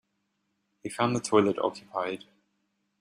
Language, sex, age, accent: English, male, 19-29, England English